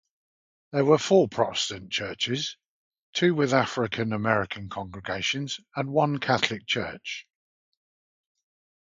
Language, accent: English, England English